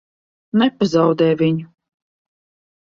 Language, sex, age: Latvian, female, 40-49